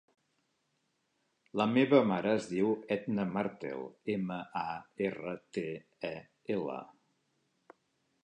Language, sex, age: Catalan, male, 50-59